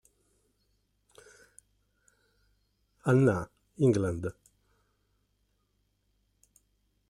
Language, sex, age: Italian, male, 60-69